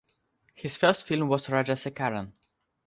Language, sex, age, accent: English, male, 19-29, Russian; Slavic